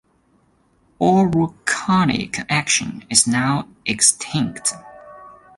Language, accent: English, United States English